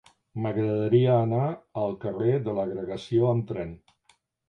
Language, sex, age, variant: Catalan, male, 60-69, Central